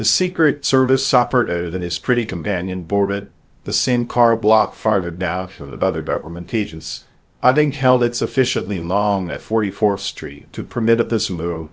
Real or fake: fake